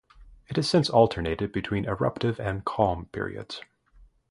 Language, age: English, 30-39